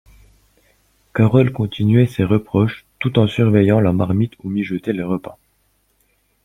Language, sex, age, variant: French, male, under 19, Français de métropole